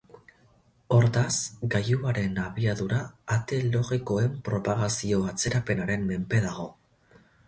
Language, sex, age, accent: Basque, male, 19-29, Mendebalekoa (Araba, Bizkaia, Gipuzkoako mendebaleko herri batzuk)